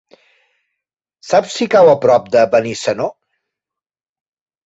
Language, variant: Catalan, Central